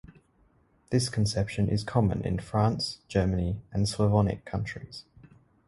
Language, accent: English, Australian English